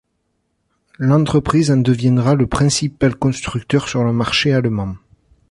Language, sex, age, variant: French, male, 30-39, Français de métropole